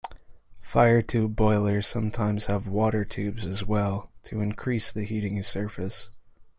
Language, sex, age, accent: English, male, 19-29, United States English